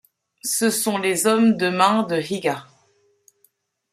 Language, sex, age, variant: French, female, 30-39, Français de métropole